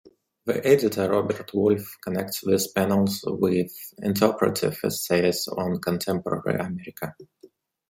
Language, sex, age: English, male, 30-39